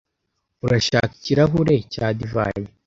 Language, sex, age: Kinyarwanda, male, under 19